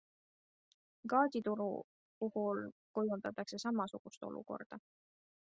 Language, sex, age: Estonian, female, 19-29